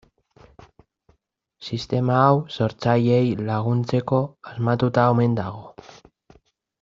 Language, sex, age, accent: Basque, male, 30-39, Mendebalekoa (Araba, Bizkaia, Gipuzkoako mendebaleko herri batzuk)